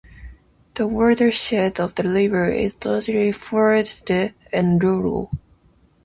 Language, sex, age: English, female, 19-29